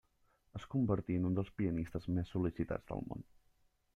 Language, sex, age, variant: Catalan, male, 19-29, Central